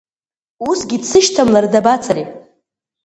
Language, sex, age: Abkhazian, female, under 19